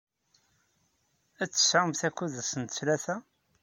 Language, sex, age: Kabyle, male, 60-69